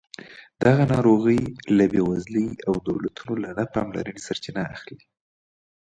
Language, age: Pashto, 19-29